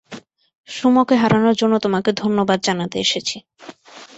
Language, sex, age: Bengali, female, 19-29